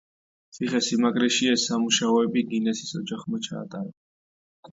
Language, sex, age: Georgian, male, 19-29